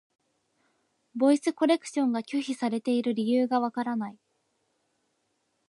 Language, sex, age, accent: Japanese, female, under 19, 標準語